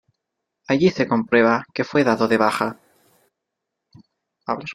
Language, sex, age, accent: Spanish, male, 19-29, México